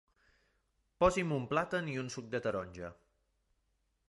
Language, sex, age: Catalan, male, 30-39